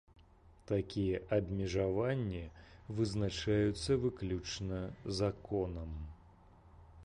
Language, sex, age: Belarusian, male, 40-49